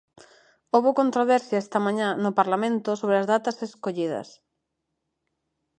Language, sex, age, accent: Galician, female, 30-39, Neofalante